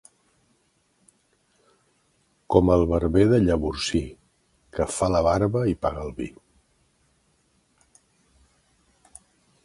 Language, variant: Catalan, Central